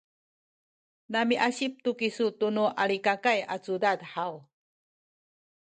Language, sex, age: Sakizaya, female, 70-79